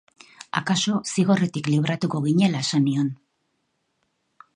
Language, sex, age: Basque, female, 50-59